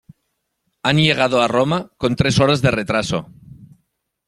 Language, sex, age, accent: Spanish, male, 30-39, España: Norte peninsular (Asturias, Castilla y León, Cantabria, País Vasco, Navarra, Aragón, La Rioja, Guadalajara, Cuenca)